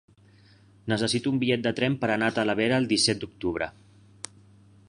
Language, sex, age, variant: Catalan, male, 40-49, Central